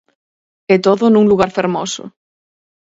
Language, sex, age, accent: Galician, female, 19-29, Atlántico (seseo e gheada)